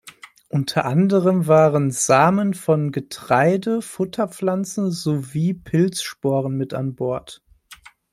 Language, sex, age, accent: German, male, 19-29, Deutschland Deutsch